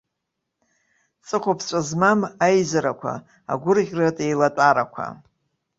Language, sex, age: Abkhazian, female, 60-69